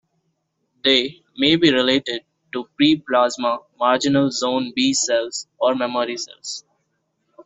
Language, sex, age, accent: English, male, under 19, India and South Asia (India, Pakistan, Sri Lanka)